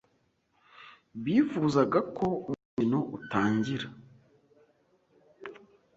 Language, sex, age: Kinyarwanda, male, 19-29